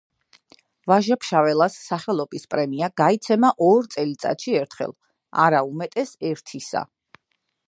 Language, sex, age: Georgian, female, 30-39